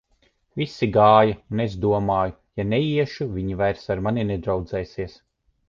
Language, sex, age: Latvian, male, 30-39